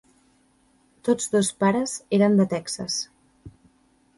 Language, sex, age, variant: Catalan, female, 19-29, Central